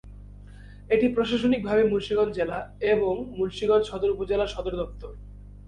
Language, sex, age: Bengali, male, 19-29